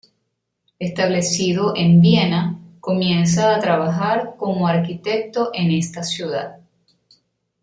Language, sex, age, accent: Spanish, female, 40-49, Caribe: Cuba, Venezuela, Puerto Rico, República Dominicana, Panamá, Colombia caribeña, México caribeño, Costa del golfo de México